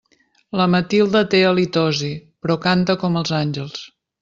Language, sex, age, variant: Catalan, female, 50-59, Central